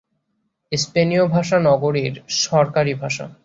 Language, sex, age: Bengali, male, 19-29